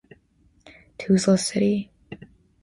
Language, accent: English, United States English